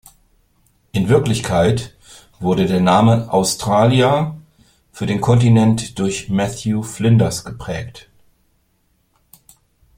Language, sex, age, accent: German, male, 50-59, Deutschland Deutsch